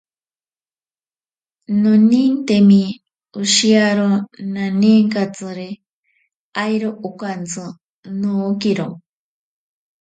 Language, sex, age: Ashéninka Perené, female, 40-49